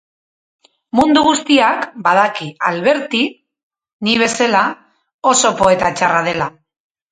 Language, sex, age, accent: Basque, female, 40-49, Mendebalekoa (Araba, Bizkaia, Gipuzkoako mendebaleko herri batzuk)